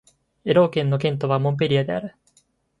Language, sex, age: Japanese, male, 19-29